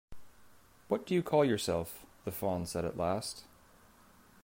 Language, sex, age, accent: English, male, 30-39, New Zealand English